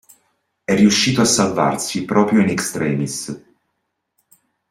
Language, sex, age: Italian, male, 40-49